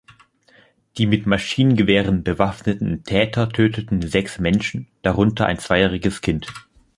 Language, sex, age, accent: German, male, 19-29, Deutschland Deutsch